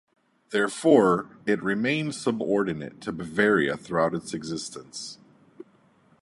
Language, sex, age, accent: English, male, 30-39, United States English